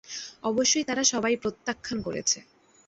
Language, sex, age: Bengali, female, 19-29